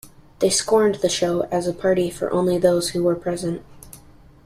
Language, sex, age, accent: English, male, under 19, United States English